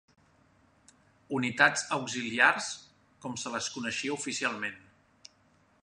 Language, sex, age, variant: Catalan, male, 40-49, Central